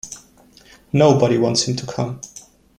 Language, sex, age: English, male, 19-29